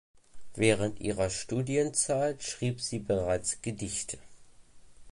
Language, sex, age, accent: German, male, under 19, Deutschland Deutsch